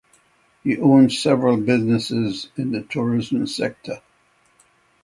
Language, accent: English, United States English